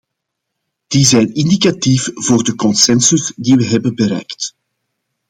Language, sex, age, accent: Dutch, male, 40-49, Belgisch Nederlands